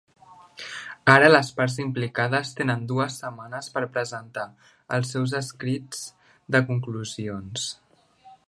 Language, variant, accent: Catalan, Central, central